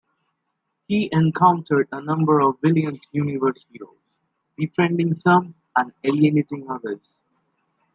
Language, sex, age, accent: English, male, 19-29, United States English